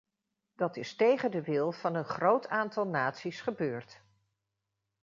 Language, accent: Dutch, Nederlands Nederlands